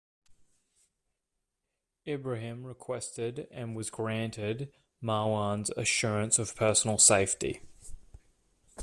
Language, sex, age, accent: English, male, 30-39, Australian English